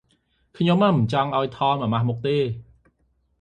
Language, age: Khmer, 30-39